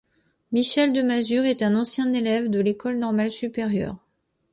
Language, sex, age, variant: French, female, 40-49, Français de métropole